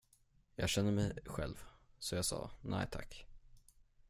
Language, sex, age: Swedish, male, under 19